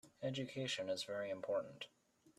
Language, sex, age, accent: English, male, 19-29, United States English